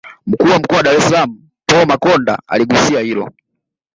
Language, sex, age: Swahili, male, 19-29